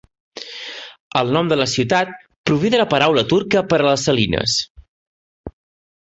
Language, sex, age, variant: Catalan, male, 40-49, Central